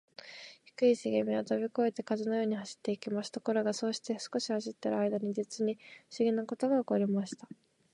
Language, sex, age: Japanese, female, 19-29